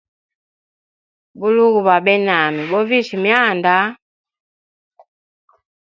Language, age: Hemba, 19-29